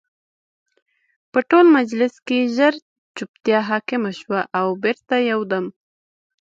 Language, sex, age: Pashto, female, 30-39